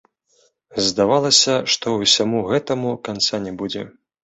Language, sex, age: Belarusian, male, 19-29